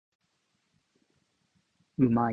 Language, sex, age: Japanese, male, 30-39